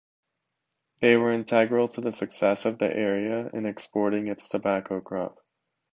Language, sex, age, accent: English, male, under 19, United States English